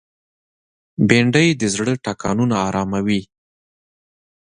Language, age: Pashto, 30-39